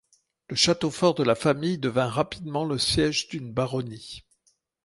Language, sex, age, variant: French, male, 60-69, Français de métropole